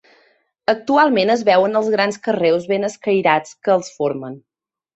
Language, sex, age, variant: Catalan, female, 30-39, Central